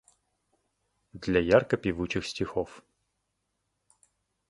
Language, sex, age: Russian, male, 30-39